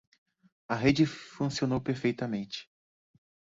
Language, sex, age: Portuguese, male, 30-39